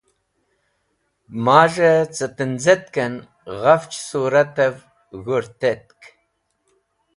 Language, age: Wakhi, 70-79